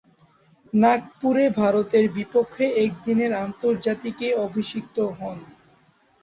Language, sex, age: Bengali, male, 19-29